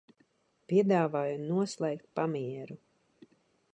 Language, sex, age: Latvian, female, 40-49